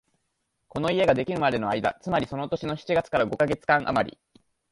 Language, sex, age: Japanese, male, 19-29